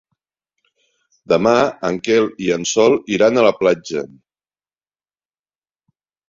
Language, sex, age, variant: Catalan, male, 60-69, Central